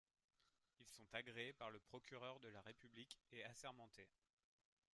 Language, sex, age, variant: French, male, 30-39, Français de métropole